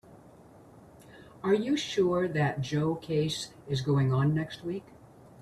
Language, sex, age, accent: English, female, 70-79, United States English